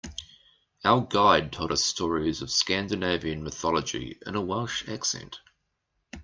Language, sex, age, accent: English, male, 40-49, New Zealand English